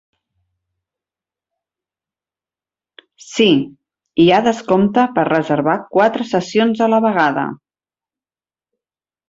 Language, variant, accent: Catalan, Central, tarragoní